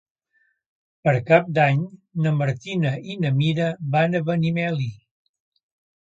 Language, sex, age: Catalan, male, 70-79